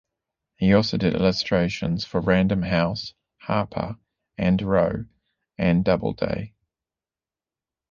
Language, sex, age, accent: English, male, 30-39, New Zealand English